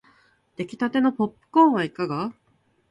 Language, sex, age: Japanese, female, 19-29